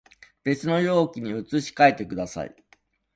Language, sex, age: Japanese, male, 60-69